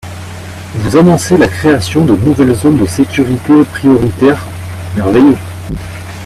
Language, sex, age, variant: French, male, 30-39, Français de métropole